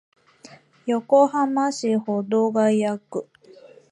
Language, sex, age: Japanese, female, 30-39